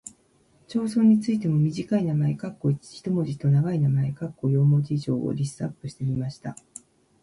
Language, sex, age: Japanese, female, 60-69